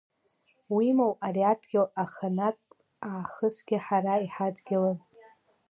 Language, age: Abkhazian, under 19